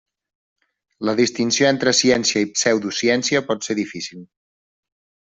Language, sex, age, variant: Catalan, male, 30-39, Central